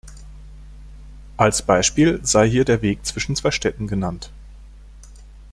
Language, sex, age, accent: German, male, 40-49, Deutschland Deutsch